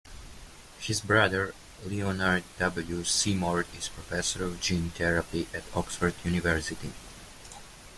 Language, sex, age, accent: English, male, 19-29, United States English